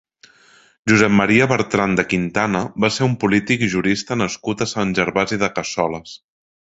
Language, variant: Catalan, Central